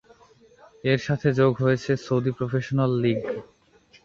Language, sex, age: Bengali, male, 19-29